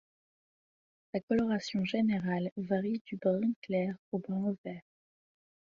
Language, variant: French, Français de métropole